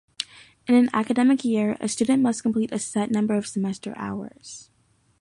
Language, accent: English, United States English